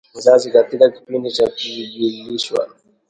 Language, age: Swahili, 30-39